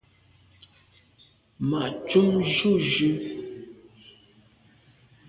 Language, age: Medumba, 30-39